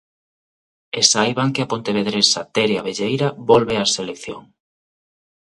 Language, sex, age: Galician, male, 30-39